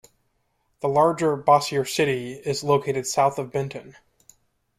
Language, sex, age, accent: English, male, 30-39, United States English